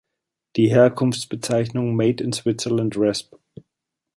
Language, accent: German, Deutschland Deutsch